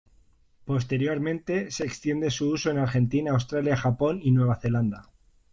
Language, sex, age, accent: Spanish, male, 40-49, España: Norte peninsular (Asturias, Castilla y León, Cantabria, País Vasco, Navarra, Aragón, La Rioja, Guadalajara, Cuenca)